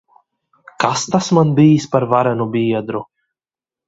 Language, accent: Latvian, Latgaliešu